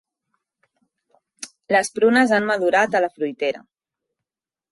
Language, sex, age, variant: Catalan, female, 30-39, Central